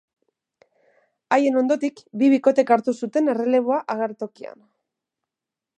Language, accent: Basque, Mendebalekoa (Araba, Bizkaia, Gipuzkoako mendebaleko herri batzuk)